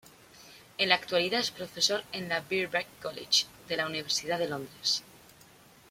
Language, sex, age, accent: Spanish, female, 19-29, España: Norte peninsular (Asturias, Castilla y León, Cantabria, País Vasco, Navarra, Aragón, La Rioja, Guadalajara, Cuenca)